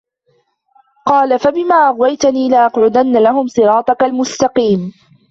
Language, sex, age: Arabic, female, 19-29